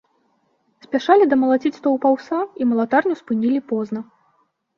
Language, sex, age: Belarusian, female, 19-29